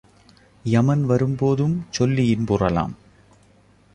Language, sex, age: Tamil, male, 30-39